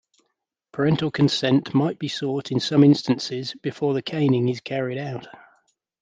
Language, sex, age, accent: English, male, 30-39, England English